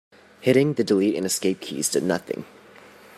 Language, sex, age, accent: English, male, 19-29, United States English